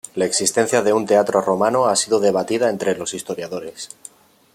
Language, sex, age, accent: Spanish, male, 30-39, España: Norte peninsular (Asturias, Castilla y León, Cantabria, País Vasco, Navarra, Aragón, La Rioja, Guadalajara, Cuenca)